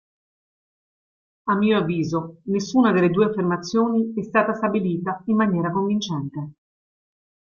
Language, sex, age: Italian, female, 40-49